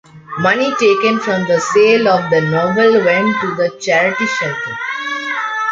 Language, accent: English, India and South Asia (India, Pakistan, Sri Lanka)